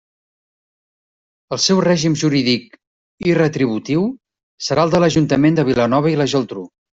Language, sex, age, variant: Catalan, male, 50-59, Central